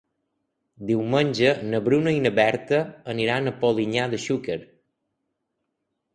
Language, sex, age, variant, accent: Catalan, male, 30-39, Balear, mallorquí